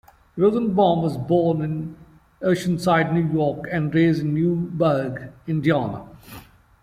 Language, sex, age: English, male, 50-59